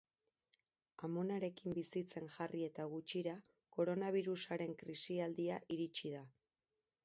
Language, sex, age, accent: Basque, female, 30-39, Erdialdekoa edo Nafarra (Gipuzkoa, Nafarroa)